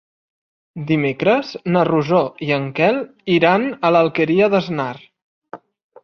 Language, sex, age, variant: Catalan, male, 30-39, Central